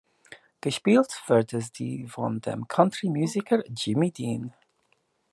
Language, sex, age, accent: German, male, 19-29, Britisches Deutsch